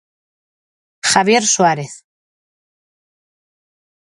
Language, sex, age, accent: Galician, female, 40-49, Normativo (estándar)